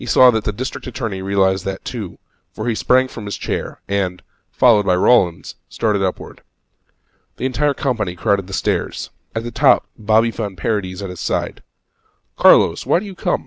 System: none